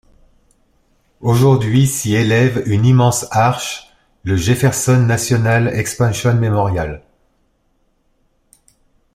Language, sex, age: French, male, 40-49